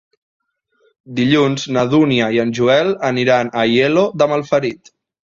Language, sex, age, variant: Catalan, male, 19-29, Central